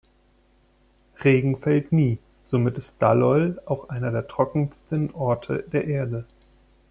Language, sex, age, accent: German, male, 30-39, Deutschland Deutsch